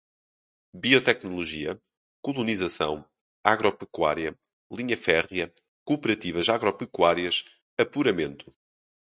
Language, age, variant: Portuguese, 19-29, Portuguese (Portugal)